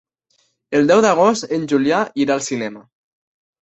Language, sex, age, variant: Catalan, male, 19-29, Nord-Occidental